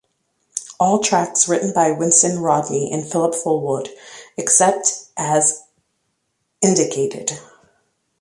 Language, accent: English, United States English